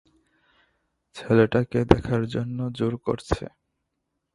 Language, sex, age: Bengali, male, 19-29